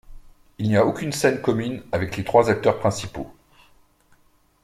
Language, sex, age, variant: French, male, 40-49, Français de métropole